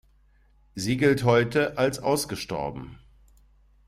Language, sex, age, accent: German, male, 50-59, Deutschland Deutsch